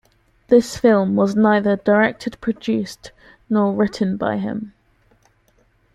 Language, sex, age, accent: English, female, 19-29, England English